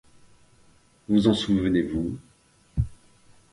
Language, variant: French, Français de métropole